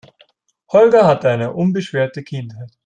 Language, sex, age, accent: German, male, 19-29, Österreichisches Deutsch